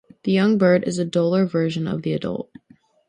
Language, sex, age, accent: English, female, under 19, United States English